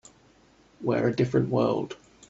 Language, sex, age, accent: English, male, 19-29, Australian English